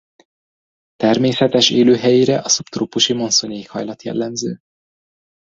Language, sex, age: Hungarian, male, 30-39